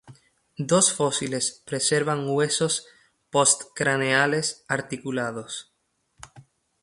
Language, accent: Spanish, España: Sur peninsular (Andalucia, Extremadura, Murcia)